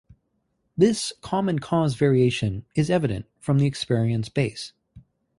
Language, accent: English, United States English